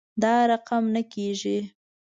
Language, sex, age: Pashto, female, 19-29